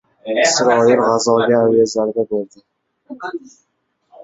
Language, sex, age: Uzbek, male, 19-29